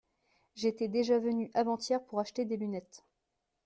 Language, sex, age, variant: French, female, 19-29, Français de métropole